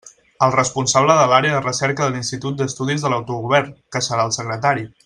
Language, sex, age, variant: Catalan, male, 19-29, Central